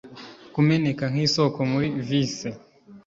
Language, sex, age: Kinyarwanda, male, 19-29